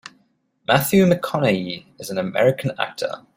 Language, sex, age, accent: English, male, 30-39, Southern African (South Africa, Zimbabwe, Namibia)